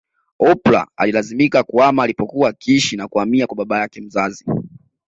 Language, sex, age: Swahili, male, 19-29